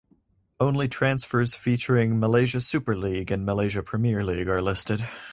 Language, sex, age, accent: English, male, under 19, United States English